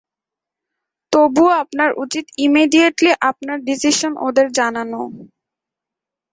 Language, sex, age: Bengali, female, 19-29